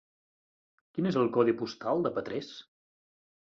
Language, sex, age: Catalan, male, 40-49